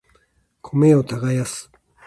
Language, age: Japanese, 50-59